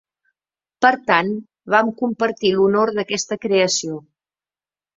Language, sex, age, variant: Catalan, female, 60-69, Central